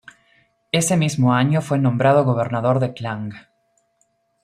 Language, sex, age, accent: Spanish, male, 19-29, Rioplatense: Argentina, Uruguay, este de Bolivia, Paraguay